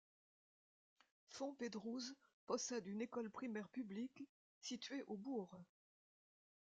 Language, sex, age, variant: French, female, 70-79, Français de métropole